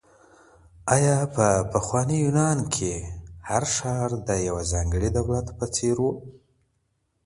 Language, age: Pashto, 30-39